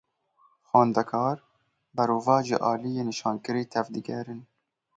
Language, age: Kurdish, 19-29